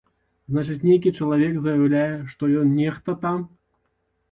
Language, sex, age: Belarusian, male, 30-39